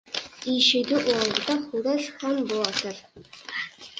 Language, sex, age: Uzbek, male, 19-29